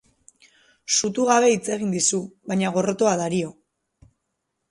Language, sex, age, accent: Basque, female, 19-29, Mendebalekoa (Araba, Bizkaia, Gipuzkoako mendebaleko herri batzuk)